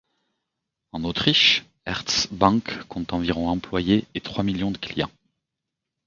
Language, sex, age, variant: French, male, 30-39, Français de métropole